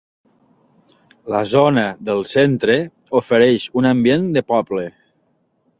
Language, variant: Catalan, Central